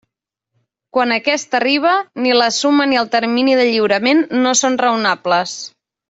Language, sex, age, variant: Catalan, female, 19-29, Central